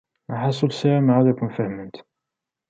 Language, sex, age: Kabyle, male, 19-29